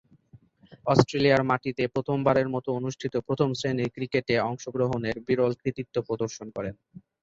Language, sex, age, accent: Bengali, male, 19-29, Native; শুদ্ধ